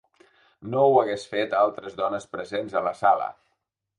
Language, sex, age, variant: Catalan, male, 50-59, Central